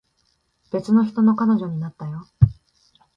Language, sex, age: Japanese, female, 19-29